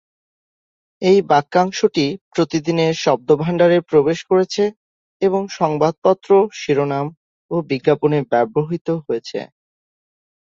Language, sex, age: Bengali, male, 19-29